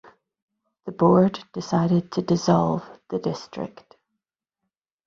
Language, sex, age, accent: English, female, 30-39, Northern Irish; yorkshire